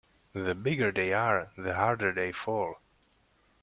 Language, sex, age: English, male, 30-39